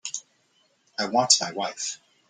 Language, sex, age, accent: English, male, 40-49, United States English